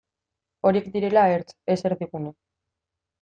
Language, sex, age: Basque, female, 19-29